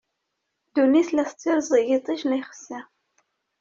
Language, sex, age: Kabyle, female, 30-39